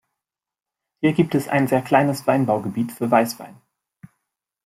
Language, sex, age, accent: German, male, 19-29, Deutschland Deutsch